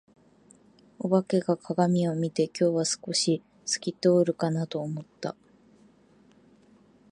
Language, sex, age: Japanese, female, 19-29